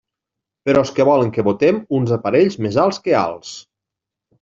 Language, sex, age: Catalan, male, 40-49